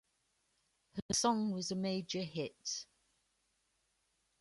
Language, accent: English, England English